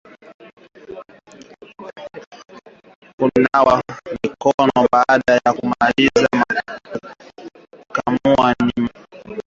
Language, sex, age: Swahili, male, 19-29